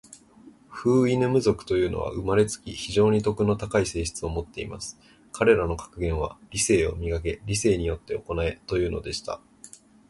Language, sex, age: Japanese, male, under 19